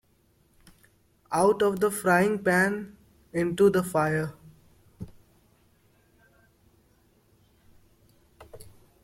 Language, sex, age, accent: English, male, under 19, India and South Asia (India, Pakistan, Sri Lanka)